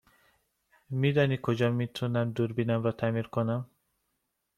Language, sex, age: Persian, male, 19-29